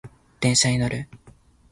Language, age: Japanese, 19-29